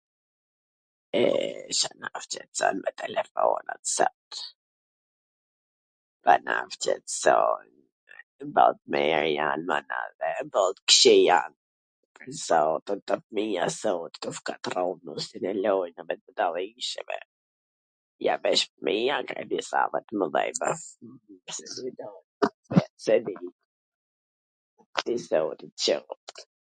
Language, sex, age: Gheg Albanian, female, 50-59